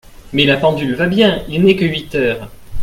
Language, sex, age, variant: French, male, 19-29, Français de métropole